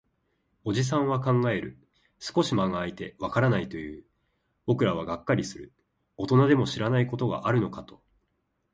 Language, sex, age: Japanese, male, 19-29